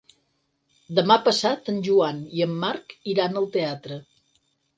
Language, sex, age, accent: Catalan, female, 60-69, Empordanès